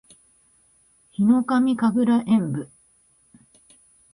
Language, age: Japanese, 40-49